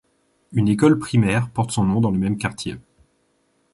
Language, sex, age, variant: French, male, 19-29, Français de métropole